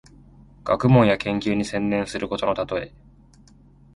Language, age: Japanese, 19-29